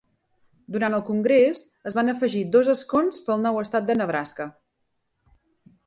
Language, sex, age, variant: Catalan, female, 50-59, Central